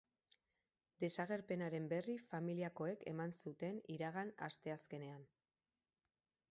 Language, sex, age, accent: Basque, female, 40-49, Erdialdekoa edo Nafarra (Gipuzkoa, Nafarroa)